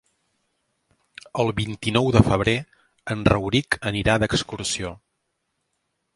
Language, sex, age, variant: Catalan, male, 40-49, Central